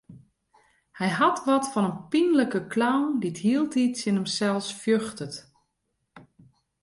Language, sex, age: Western Frisian, female, 40-49